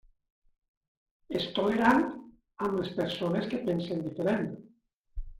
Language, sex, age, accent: Catalan, male, 50-59, valencià